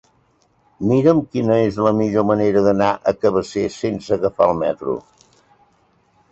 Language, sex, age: Catalan, male, 70-79